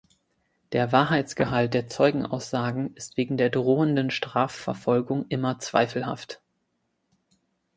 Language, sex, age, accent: German, male, 19-29, Deutschland Deutsch